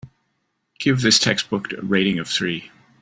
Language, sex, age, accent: English, male, 40-49, Canadian English